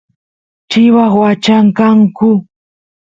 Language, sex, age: Santiago del Estero Quichua, female, 19-29